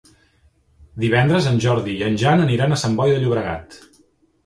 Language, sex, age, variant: Catalan, male, 40-49, Central